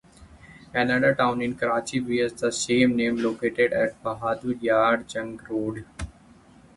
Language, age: English, 19-29